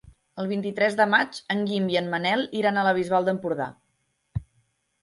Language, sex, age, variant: Catalan, female, 19-29, Central